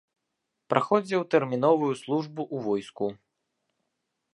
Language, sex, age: Belarusian, male, 19-29